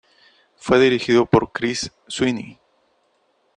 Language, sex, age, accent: Spanish, male, 30-39, México